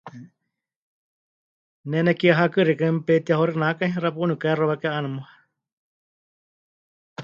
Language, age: Huichol, 50-59